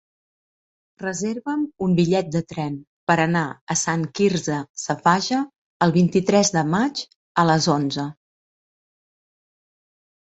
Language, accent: Catalan, gironí